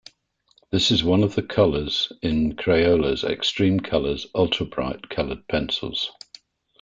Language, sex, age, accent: English, male, 60-69, England English